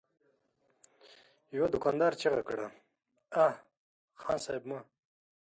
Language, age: Pashto, 19-29